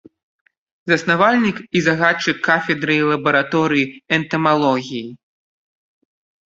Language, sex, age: Belarusian, male, 30-39